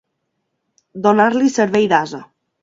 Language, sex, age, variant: Catalan, female, 19-29, Balear